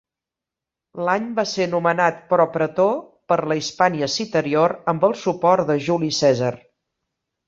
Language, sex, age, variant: Catalan, female, 60-69, Central